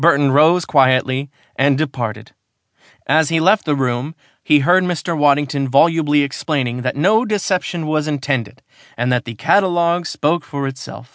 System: none